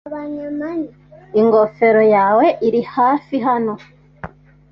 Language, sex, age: Kinyarwanda, female, 19-29